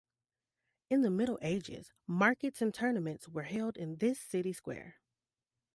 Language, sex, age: English, female, 30-39